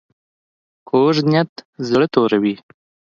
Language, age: Pashto, 19-29